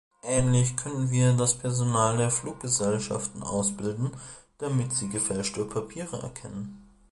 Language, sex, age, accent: German, male, 19-29, Deutschland Deutsch